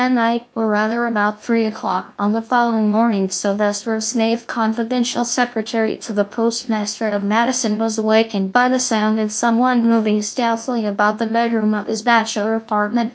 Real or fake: fake